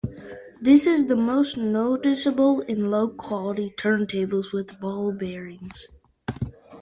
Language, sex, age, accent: English, male, under 19, United States English